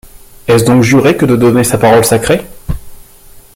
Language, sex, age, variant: French, male, 30-39, Français de métropole